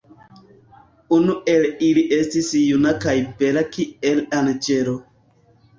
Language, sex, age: Esperanto, male, 19-29